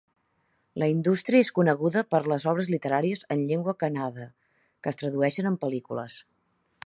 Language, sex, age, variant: Catalan, female, 40-49, Central